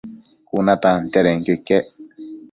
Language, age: Matsés, 19-29